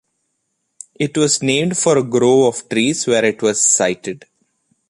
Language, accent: English, India and South Asia (India, Pakistan, Sri Lanka)